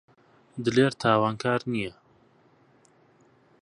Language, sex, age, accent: Central Kurdish, male, 19-29, سۆرانی